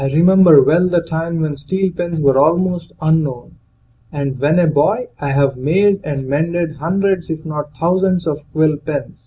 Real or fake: real